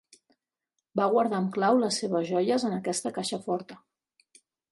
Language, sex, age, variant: Catalan, female, 40-49, Central